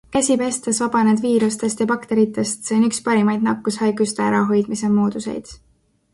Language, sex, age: Estonian, female, 19-29